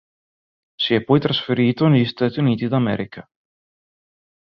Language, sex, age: Italian, male, 40-49